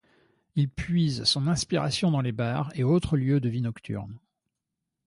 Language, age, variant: French, 50-59, Français de métropole